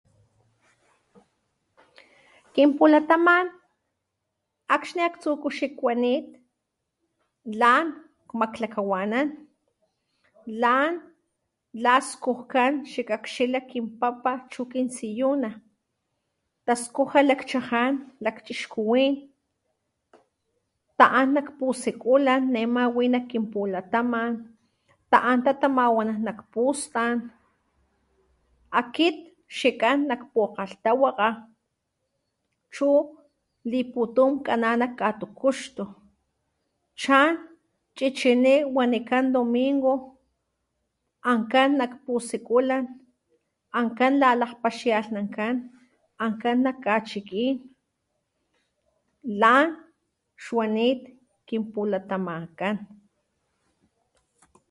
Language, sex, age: Papantla Totonac, female, 40-49